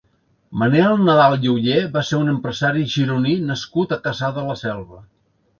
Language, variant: Catalan, Central